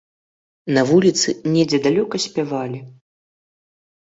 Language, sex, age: Belarusian, male, under 19